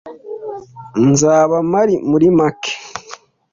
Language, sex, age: Kinyarwanda, male, 19-29